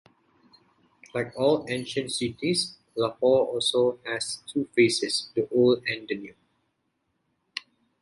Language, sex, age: English, male, 30-39